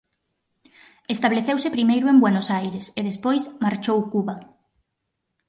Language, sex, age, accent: Galician, female, 19-29, Central (sen gheada)